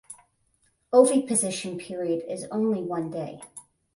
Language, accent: English, United States English